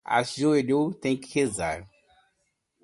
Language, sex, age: Portuguese, male, 50-59